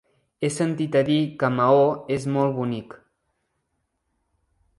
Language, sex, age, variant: Catalan, male, 19-29, Central